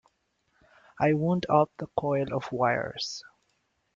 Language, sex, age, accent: English, male, 19-29, Filipino